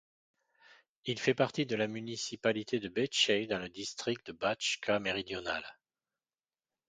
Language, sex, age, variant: French, male, 50-59, Français de métropole